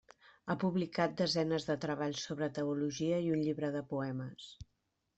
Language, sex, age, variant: Catalan, female, 50-59, Central